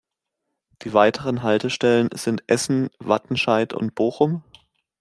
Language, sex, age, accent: German, male, 19-29, Deutschland Deutsch